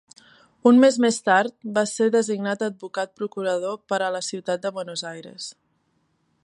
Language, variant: Catalan, Central